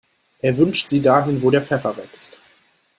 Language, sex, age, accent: German, male, under 19, Deutschland Deutsch